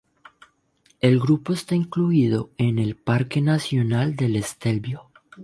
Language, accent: Spanish, Caribe: Cuba, Venezuela, Puerto Rico, República Dominicana, Panamá, Colombia caribeña, México caribeño, Costa del golfo de México